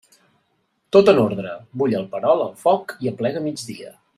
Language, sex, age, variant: Catalan, male, 40-49, Central